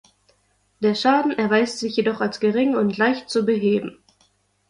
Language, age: German, 19-29